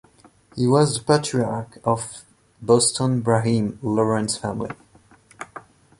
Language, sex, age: English, male, 19-29